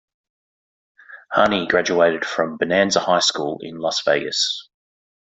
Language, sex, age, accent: English, male, 40-49, Australian English